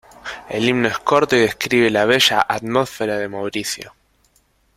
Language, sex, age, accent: Spanish, male, 19-29, Rioplatense: Argentina, Uruguay, este de Bolivia, Paraguay